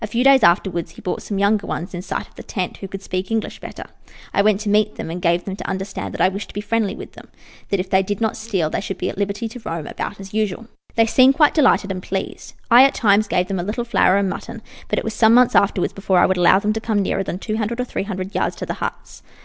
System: none